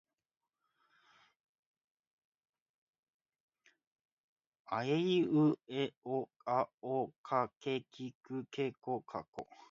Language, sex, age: Japanese, male, 19-29